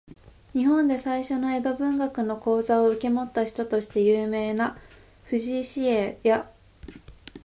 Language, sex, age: Japanese, female, 19-29